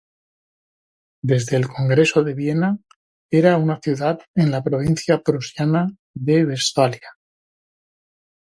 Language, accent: Spanish, España: Norte peninsular (Asturias, Castilla y León, Cantabria, País Vasco, Navarra, Aragón, La Rioja, Guadalajara, Cuenca)